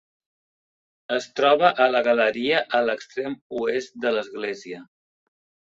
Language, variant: Catalan, Central